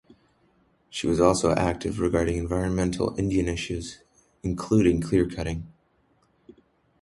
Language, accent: English, United States English